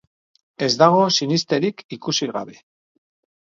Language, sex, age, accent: Basque, male, 50-59, Mendebalekoa (Araba, Bizkaia, Gipuzkoako mendebaleko herri batzuk)